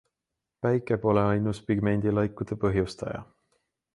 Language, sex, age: Estonian, male, 19-29